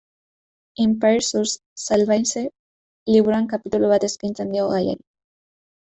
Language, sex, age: Basque, female, 19-29